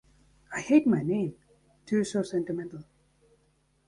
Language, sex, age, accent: English, male, 19-29, United States English